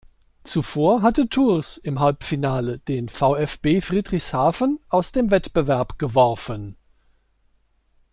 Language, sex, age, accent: German, male, 50-59, Deutschland Deutsch